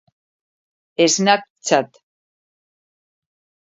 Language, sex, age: Spanish, female, 50-59